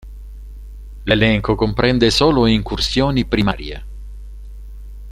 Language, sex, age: Italian, male, 60-69